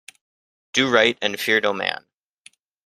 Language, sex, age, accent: English, male, 19-29, United States English